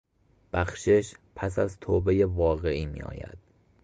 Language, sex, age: Persian, male, 19-29